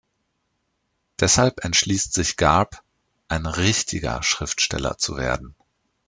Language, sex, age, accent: German, male, 40-49, Deutschland Deutsch